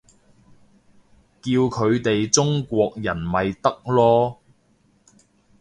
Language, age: Cantonese, 30-39